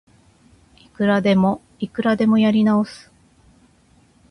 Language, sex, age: Japanese, female, 40-49